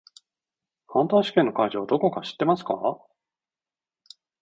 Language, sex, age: Japanese, male, 40-49